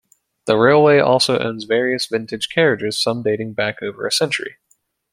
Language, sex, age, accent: English, male, 19-29, United States English